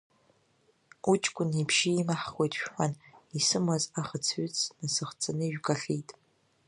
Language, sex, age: Abkhazian, female, under 19